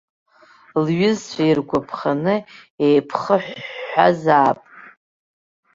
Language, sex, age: Abkhazian, female, 40-49